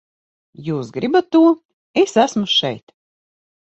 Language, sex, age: Latvian, female, 50-59